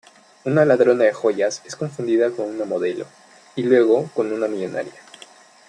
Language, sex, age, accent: Spanish, male, under 19, Andino-Pacífico: Colombia, Perú, Ecuador, oeste de Bolivia y Venezuela andina